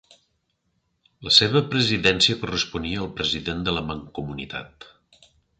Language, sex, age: Catalan, male, 50-59